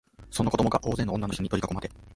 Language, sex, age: Japanese, male, 19-29